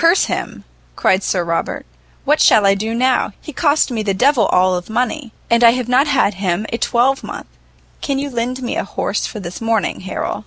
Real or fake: real